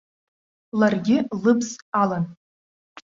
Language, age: Abkhazian, 19-29